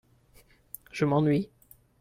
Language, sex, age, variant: French, male, 19-29, Français de métropole